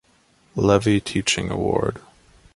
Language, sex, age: English, male, 19-29